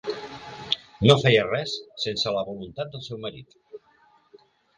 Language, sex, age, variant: Catalan, male, 50-59, Central